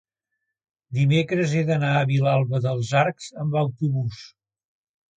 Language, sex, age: Catalan, male, 70-79